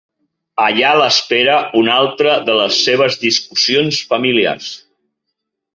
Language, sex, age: Catalan, male, 40-49